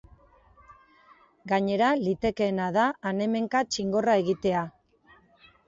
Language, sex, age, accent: Basque, female, 40-49, Erdialdekoa edo Nafarra (Gipuzkoa, Nafarroa)